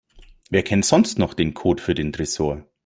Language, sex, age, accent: German, male, 40-49, Deutschland Deutsch